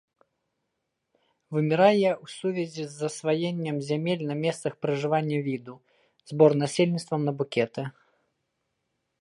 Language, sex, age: Belarusian, male, 30-39